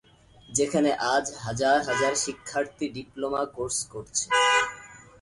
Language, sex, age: Bengali, male, 19-29